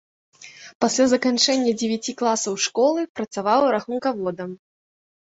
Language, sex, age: Belarusian, female, 19-29